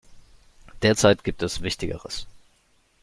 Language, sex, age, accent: German, male, 30-39, Deutschland Deutsch